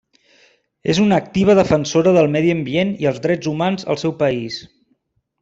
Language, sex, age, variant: Catalan, male, 30-39, Central